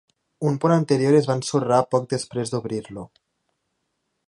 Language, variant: Catalan, Nord-Occidental